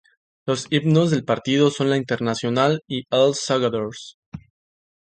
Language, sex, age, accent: Spanish, male, 19-29, México